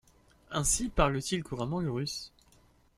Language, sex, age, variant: French, male, 19-29, Français de métropole